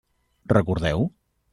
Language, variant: Catalan, Central